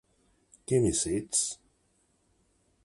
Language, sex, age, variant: Catalan, male, 40-49, Central